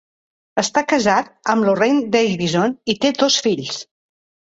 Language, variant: Catalan, Central